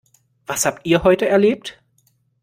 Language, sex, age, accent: German, male, 19-29, Deutschland Deutsch